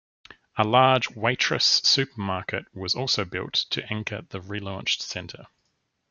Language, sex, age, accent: English, male, 30-39, Australian English